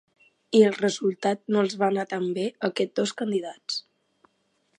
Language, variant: Catalan, Balear